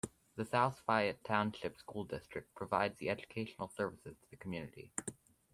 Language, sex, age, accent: English, male, under 19, United States English